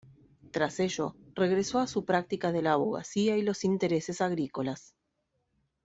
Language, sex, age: Spanish, female, 30-39